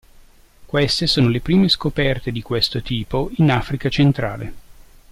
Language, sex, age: Italian, male, 40-49